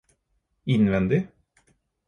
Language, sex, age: Norwegian Bokmål, male, 30-39